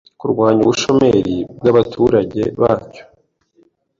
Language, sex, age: Kinyarwanda, male, 19-29